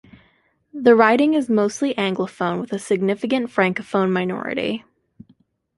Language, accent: English, United States English